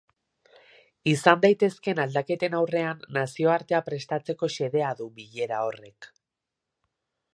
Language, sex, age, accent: Basque, male, 19-29, Erdialdekoa edo Nafarra (Gipuzkoa, Nafarroa)